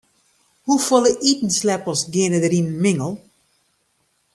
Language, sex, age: Western Frisian, female, 50-59